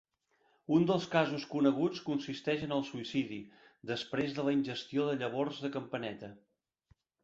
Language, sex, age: Catalan, male, 50-59